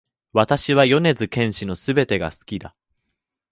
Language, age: Japanese, 19-29